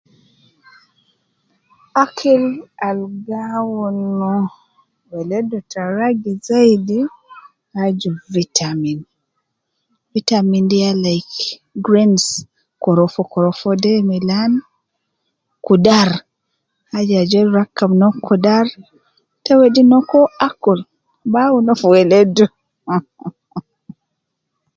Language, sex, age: Nubi, female, 30-39